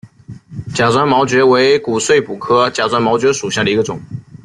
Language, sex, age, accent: Chinese, male, 19-29, 出生地：浙江省